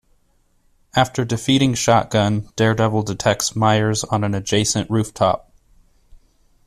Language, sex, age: English, male, 19-29